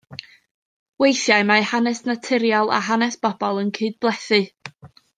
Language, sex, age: Welsh, female, 19-29